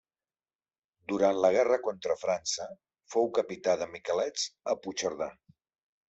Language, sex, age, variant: Catalan, male, 60-69, Central